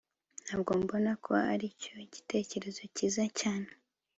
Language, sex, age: Kinyarwanda, female, 19-29